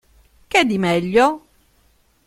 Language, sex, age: Italian, female, 40-49